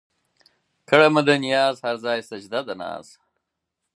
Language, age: Pashto, 40-49